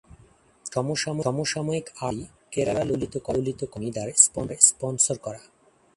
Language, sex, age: Bengali, male, 30-39